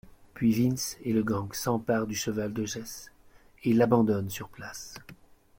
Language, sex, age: French, male, 30-39